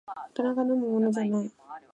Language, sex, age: Japanese, female, under 19